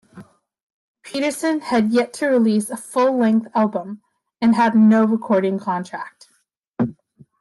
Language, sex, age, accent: English, female, 19-29, Canadian English